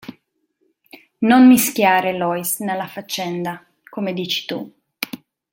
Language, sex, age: Italian, female, 30-39